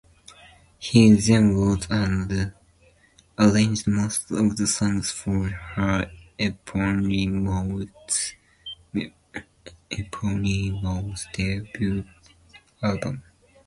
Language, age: English, 19-29